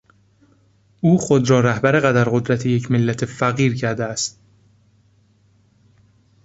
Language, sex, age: Persian, male, 19-29